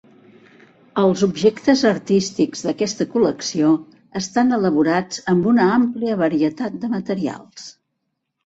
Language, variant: Catalan, Central